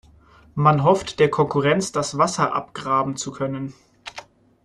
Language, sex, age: German, male, 19-29